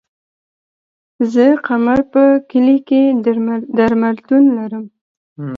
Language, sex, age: Pashto, female, 19-29